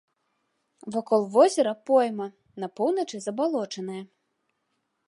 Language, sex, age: Belarusian, female, 30-39